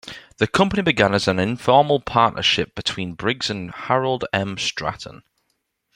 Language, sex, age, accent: English, male, 19-29, England English